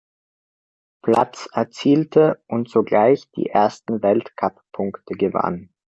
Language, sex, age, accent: German, male, under 19, Österreichisches Deutsch